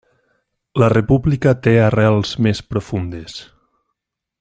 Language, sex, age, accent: Catalan, male, 19-29, valencià